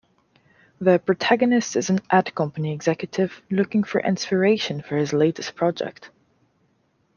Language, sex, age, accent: English, female, 19-29, Canadian English